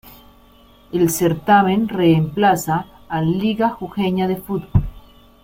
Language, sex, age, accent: Spanish, female, 50-59, Andino-Pacífico: Colombia, Perú, Ecuador, oeste de Bolivia y Venezuela andina